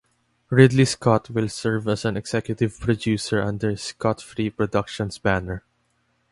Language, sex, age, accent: English, male, under 19, Filipino